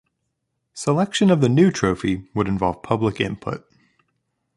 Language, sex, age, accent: English, male, 19-29, United States English